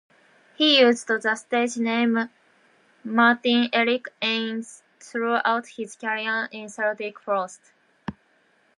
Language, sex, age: English, female, 19-29